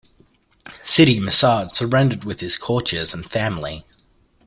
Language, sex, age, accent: English, male, 19-29, Australian English